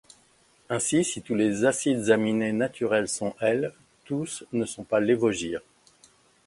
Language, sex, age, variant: French, male, 60-69, Français de métropole